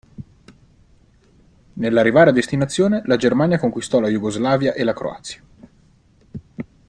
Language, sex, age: Italian, male, 19-29